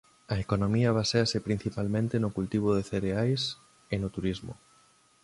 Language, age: Galician, 30-39